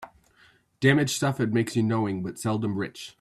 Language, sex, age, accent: English, male, 30-39, United States English